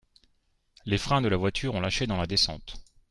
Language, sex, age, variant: French, male, 40-49, Français de métropole